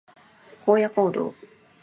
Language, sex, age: Japanese, female, 19-29